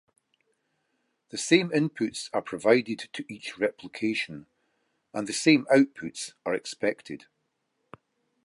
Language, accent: English, Scottish English